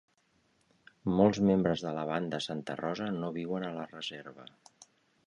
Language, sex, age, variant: Catalan, male, 50-59, Central